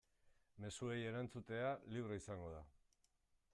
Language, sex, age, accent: Basque, male, 50-59, Mendebalekoa (Araba, Bizkaia, Gipuzkoako mendebaleko herri batzuk)